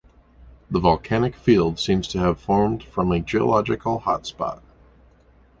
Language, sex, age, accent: English, male, 40-49, United States English